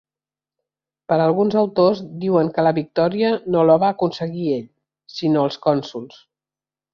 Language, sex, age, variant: Catalan, female, 50-59, Central